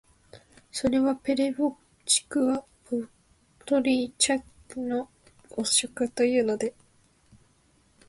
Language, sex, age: Japanese, female, 19-29